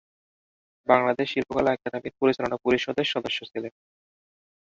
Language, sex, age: Bengali, male, 19-29